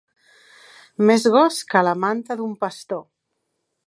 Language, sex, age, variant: Catalan, female, 40-49, Central